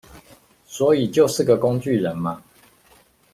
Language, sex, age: Chinese, male, 50-59